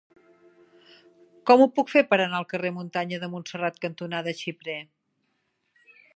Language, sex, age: Catalan, female, 50-59